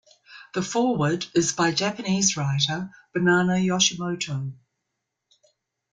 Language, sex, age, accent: English, female, 60-69, New Zealand English